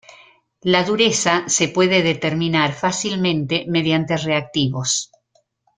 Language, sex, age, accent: Spanish, female, 60-69, Rioplatense: Argentina, Uruguay, este de Bolivia, Paraguay